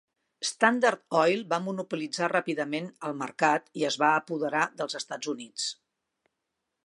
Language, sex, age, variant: Catalan, female, 60-69, Central